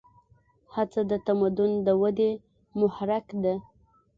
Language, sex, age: Pashto, female, 19-29